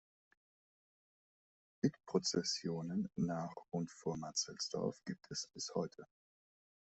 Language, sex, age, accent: German, male, 30-39, Deutschland Deutsch